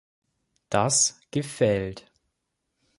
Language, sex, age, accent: German, male, under 19, Deutschland Deutsch